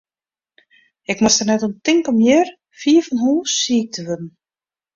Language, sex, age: Western Frisian, female, 30-39